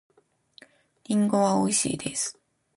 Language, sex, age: Japanese, female, 40-49